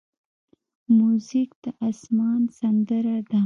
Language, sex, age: Pashto, female, 19-29